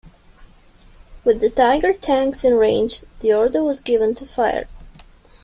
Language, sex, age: English, female, 19-29